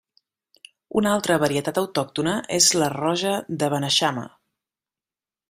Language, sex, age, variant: Catalan, female, 30-39, Central